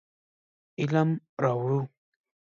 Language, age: Pashto, 19-29